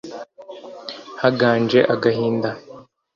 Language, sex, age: Kinyarwanda, male, 19-29